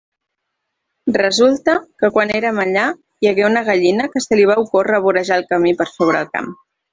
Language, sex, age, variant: Catalan, female, 19-29, Central